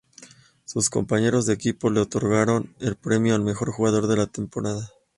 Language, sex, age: Spanish, male, 30-39